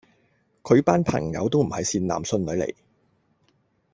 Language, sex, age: Cantonese, male, 30-39